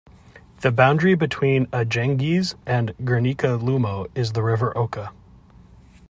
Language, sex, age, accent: English, male, 30-39, United States English